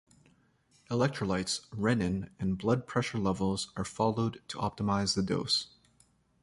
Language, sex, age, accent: English, male, 30-39, Canadian English